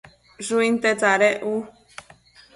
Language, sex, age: Matsés, female, under 19